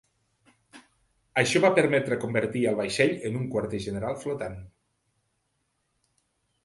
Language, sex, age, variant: Catalan, male, 50-59, Central